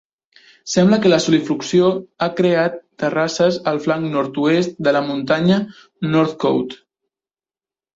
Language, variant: Catalan, Central